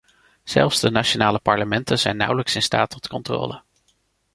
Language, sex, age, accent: Dutch, male, 40-49, Nederlands Nederlands